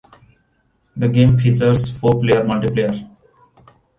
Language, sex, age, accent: English, male, 19-29, India and South Asia (India, Pakistan, Sri Lanka)